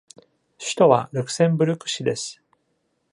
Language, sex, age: Japanese, male, 30-39